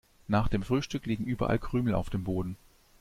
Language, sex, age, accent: German, male, 30-39, Deutschland Deutsch